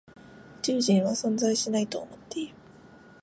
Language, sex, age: Japanese, female, under 19